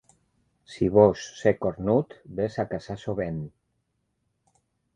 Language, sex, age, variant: Catalan, male, 50-59, Nord-Occidental